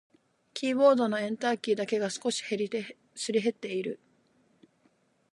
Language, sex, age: Japanese, female, 19-29